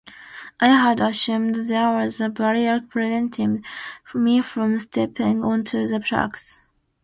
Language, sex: English, female